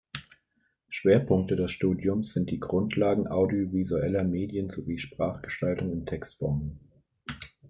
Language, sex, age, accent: German, male, 30-39, Deutschland Deutsch